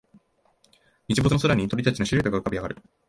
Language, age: Japanese, 19-29